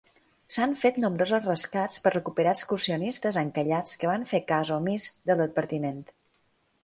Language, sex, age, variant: Catalan, female, 40-49, Balear